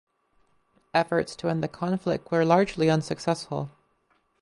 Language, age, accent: English, 19-29, United States English